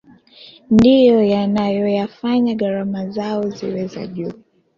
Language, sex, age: Swahili, female, 19-29